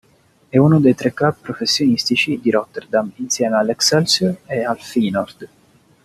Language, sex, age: Italian, male, 19-29